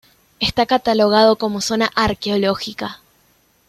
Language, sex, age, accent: Spanish, female, 19-29, Rioplatense: Argentina, Uruguay, este de Bolivia, Paraguay